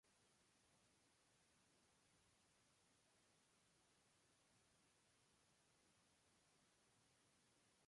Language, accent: Spanish, España: Centro-Sur peninsular (Madrid, Toledo, Castilla-La Mancha)